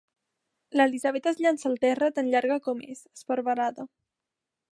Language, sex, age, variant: Catalan, female, 19-29, Central